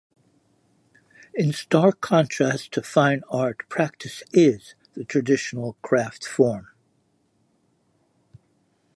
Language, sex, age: English, male, 70-79